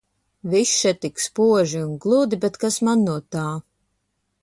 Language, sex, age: Latvian, female, 30-39